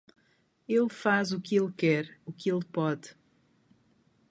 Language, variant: Portuguese, Portuguese (Portugal)